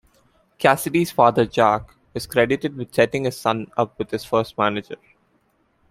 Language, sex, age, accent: English, male, 19-29, India and South Asia (India, Pakistan, Sri Lanka)